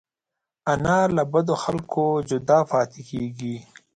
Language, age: Pashto, 19-29